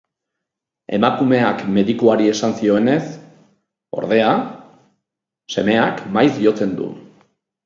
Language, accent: Basque, Erdialdekoa edo Nafarra (Gipuzkoa, Nafarroa)